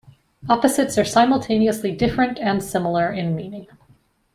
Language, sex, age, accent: English, female, 30-39, Canadian English